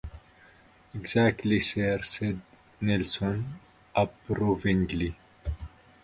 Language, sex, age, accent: English, male, 30-39, Canadian English